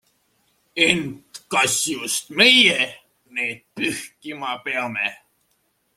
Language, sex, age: Estonian, male, 19-29